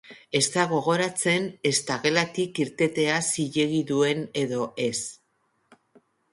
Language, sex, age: Basque, female, 50-59